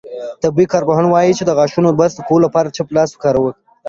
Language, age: Pashto, 19-29